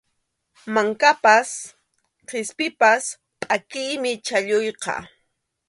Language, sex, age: Arequipa-La Unión Quechua, female, 30-39